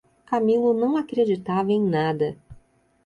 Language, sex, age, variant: Portuguese, female, 40-49, Portuguese (Brasil)